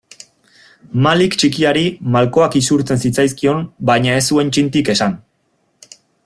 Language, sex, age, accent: Basque, male, 19-29, Erdialdekoa edo Nafarra (Gipuzkoa, Nafarroa)